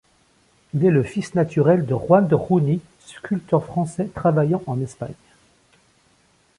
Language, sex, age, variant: French, male, 50-59, Français de métropole